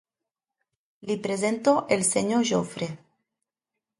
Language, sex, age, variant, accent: Catalan, female, 30-39, Nord-Occidental, nord-occidental